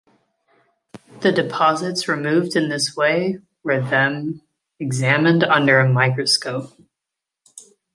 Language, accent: English, United States English